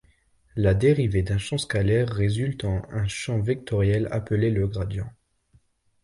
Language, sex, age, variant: French, male, 19-29, Français de métropole